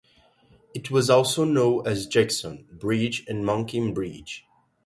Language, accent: English, United States English